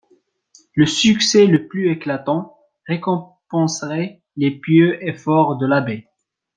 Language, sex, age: French, male, 19-29